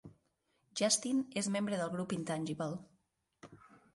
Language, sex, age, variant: Catalan, female, 30-39, Central